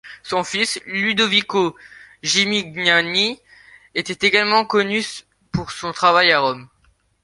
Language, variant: French, Français de métropole